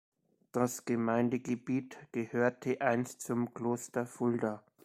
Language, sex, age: German, male, 19-29